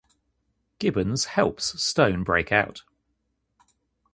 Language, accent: English, England English